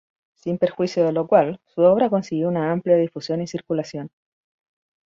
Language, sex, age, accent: Spanish, female, 19-29, Chileno: Chile, Cuyo